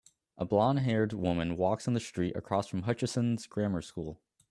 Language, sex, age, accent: English, male, 19-29, United States English